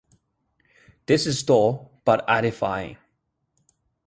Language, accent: English, Australian English